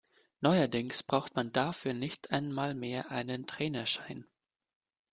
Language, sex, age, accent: German, male, 19-29, Deutschland Deutsch